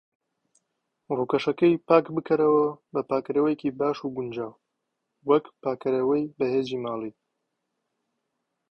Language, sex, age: Central Kurdish, male, 19-29